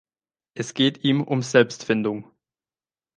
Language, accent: German, Deutschland Deutsch